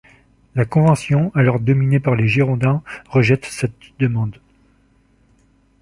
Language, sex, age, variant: French, male, 40-49, Français de métropole